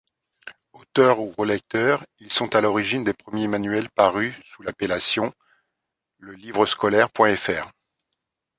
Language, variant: French, Français de métropole